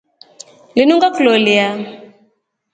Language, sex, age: Rombo, female, 30-39